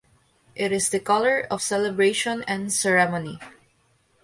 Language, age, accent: English, 19-29, United States English; Filipino